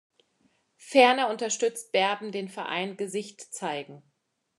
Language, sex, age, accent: German, female, 40-49, Deutschland Deutsch